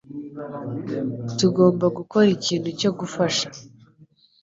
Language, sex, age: Kinyarwanda, female, 19-29